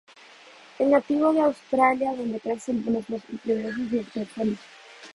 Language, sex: Spanish, female